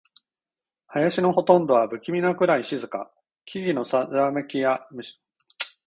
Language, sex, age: Japanese, male, 40-49